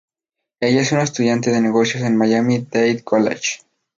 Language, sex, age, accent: Spanish, male, 19-29, México